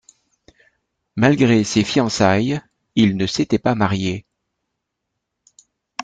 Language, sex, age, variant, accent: French, male, 60-69, Français d'Europe, Français de Belgique